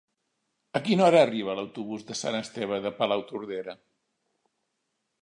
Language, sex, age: Catalan, male, 60-69